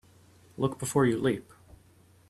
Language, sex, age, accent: English, male, 19-29, United States English